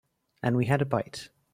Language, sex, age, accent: English, male, 19-29, England English